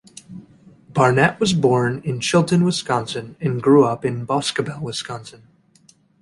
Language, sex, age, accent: English, male, 19-29, United States English